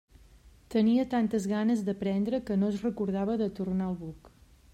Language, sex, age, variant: Catalan, female, 40-49, Central